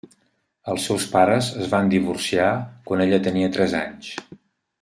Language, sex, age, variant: Catalan, male, 50-59, Central